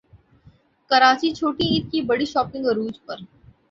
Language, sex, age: Urdu, female, 19-29